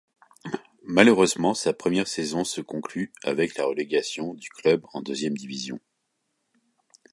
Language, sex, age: French, male, 40-49